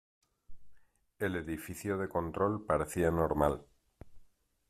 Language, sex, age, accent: Spanish, male, 40-49, España: Centro-Sur peninsular (Madrid, Toledo, Castilla-La Mancha)